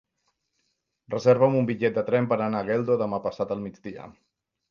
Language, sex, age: Catalan, male, 40-49